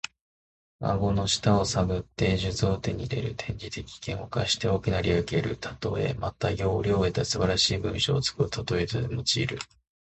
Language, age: Japanese, 19-29